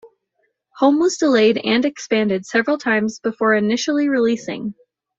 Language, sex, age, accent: English, female, 19-29, United States English